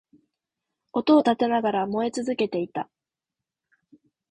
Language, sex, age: Japanese, female, under 19